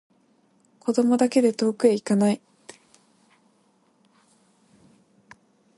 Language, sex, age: Japanese, female, 19-29